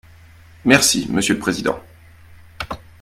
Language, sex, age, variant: French, male, 30-39, Français de métropole